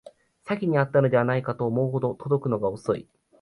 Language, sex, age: Japanese, male, 19-29